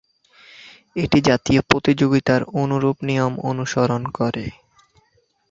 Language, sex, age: Bengali, male, under 19